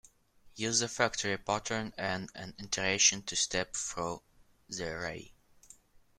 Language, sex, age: English, male, 19-29